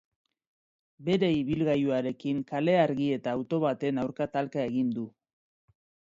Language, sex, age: Basque, female, 40-49